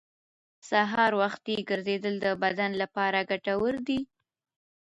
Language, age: Pashto, under 19